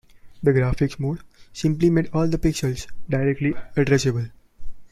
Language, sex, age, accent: English, male, 19-29, India and South Asia (India, Pakistan, Sri Lanka)